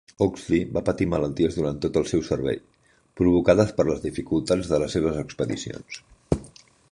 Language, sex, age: Catalan, male, 50-59